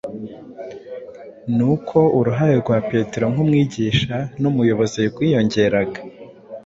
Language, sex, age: Kinyarwanda, male, 19-29